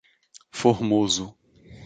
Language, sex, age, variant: Portuguese, male, 30-39, Portuguese (Brasil)